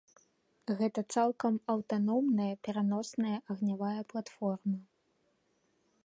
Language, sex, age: Belarusian, female, 19-29